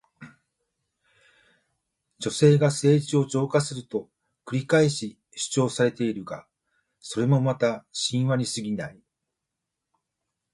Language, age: Japanese, 60-69